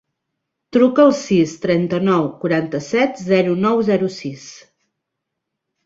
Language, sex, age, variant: Catalan, female, 30-39, Central